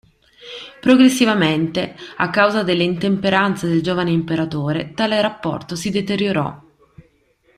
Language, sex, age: Italian, female, 30-39